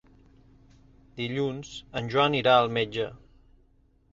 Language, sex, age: Catalan, male, 30-39